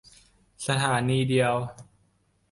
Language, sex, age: Thai, male, 19-29